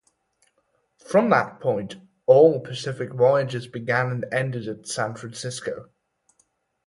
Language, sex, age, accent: English, male, 19-29, England English